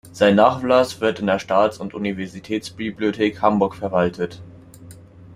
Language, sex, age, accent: German, male, under 19, Deutschland Deutsch